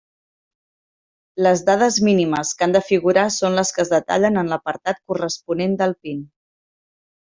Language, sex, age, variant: Catalan, female, 30-39, Central